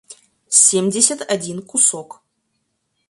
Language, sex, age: Russian, female, 19-29